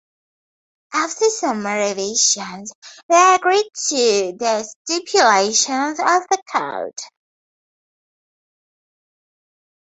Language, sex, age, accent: English, female, 19-29, Southern African (South Africa, Zimbabwe, Namibia)